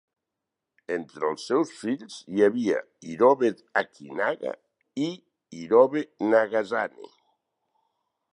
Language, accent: Catalan, Barceloní